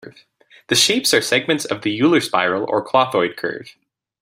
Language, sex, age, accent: English, male, 19-29, Canadian English